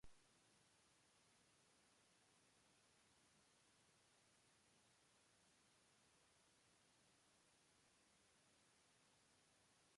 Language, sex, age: English, male, 30-39